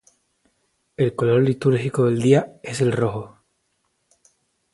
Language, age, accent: Spanish, 19-29, España: Islas Canarias